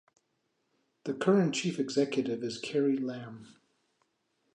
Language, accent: English, United States English